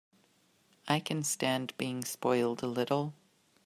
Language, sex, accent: English, female, Australian English